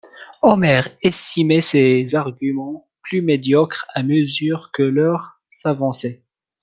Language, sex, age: French, male, 19-29